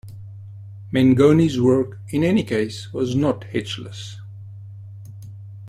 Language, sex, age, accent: English, male, 60-69, Southern African (South Africa, Zimbabwe, Namibia)